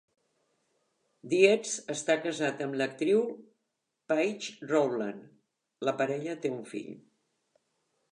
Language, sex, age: Catalan, female, 60-69